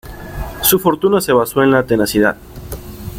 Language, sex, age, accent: Spanish, male, 19-29, México